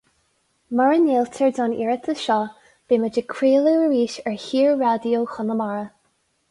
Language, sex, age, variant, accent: Irish, female, 19-29, Gaeilge Uladh, Cainteoir líofa, ní ó dhúchas